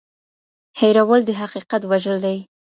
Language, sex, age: Pashto, female, under 19